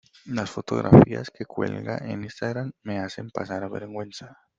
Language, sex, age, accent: Spanish, male, 19-29, Andino-Pacífico: Colombia, Perú, Ecuador, oeste de Bolivia y Venezuela andina